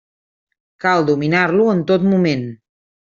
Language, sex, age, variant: Catalan, female, 50-59, Central